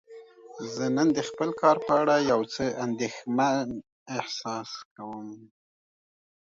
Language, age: Pashto, 40-49